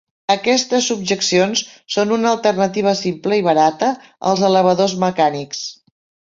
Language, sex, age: Catalan, female, 60-69